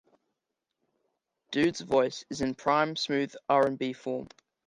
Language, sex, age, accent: English, male, under 19, Australian English